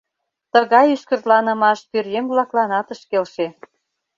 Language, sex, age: Mari, female, 50-59